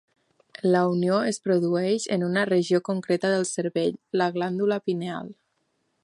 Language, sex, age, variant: Catalan, female, 19-29, Nord-Occidental